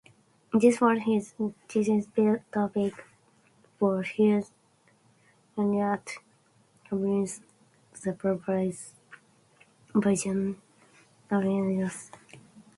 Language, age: English, 19-29